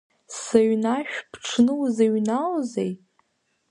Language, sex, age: Abkhazian, female, under 19